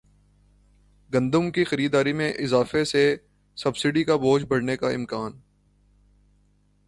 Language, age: Urdu, 19-29